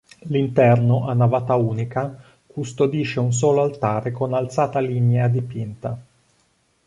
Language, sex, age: Italian, male, 40-49